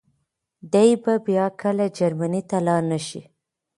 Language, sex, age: Pashto, female, 19-29